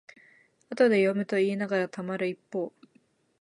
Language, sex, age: Japanese, female, 19-29